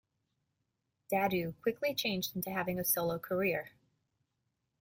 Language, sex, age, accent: English, female, 30-39, United States English